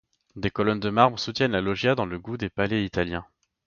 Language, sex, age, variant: French, male, 19-29, Français de métropole